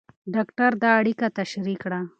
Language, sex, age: Pashto, female, 19-29